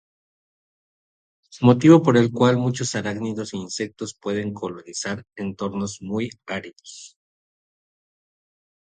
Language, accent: Spanish, México